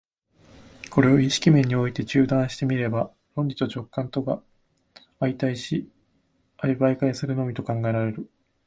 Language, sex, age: Japanese, male, 19-29